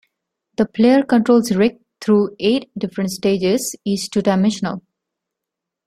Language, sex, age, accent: English, female, 30-39, India and South Asia (India, Pakistan, Sri Lanka)